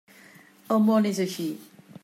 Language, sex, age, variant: Catalan, female, 70-79, Central